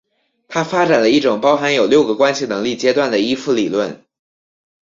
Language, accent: Chinese, 出生地：辽宁省